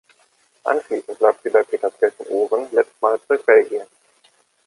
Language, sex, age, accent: German, male, 30-39, Deutschland Deutsch